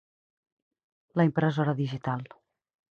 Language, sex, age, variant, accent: Catalan, female, 40-49, Central, Camp de Tarragona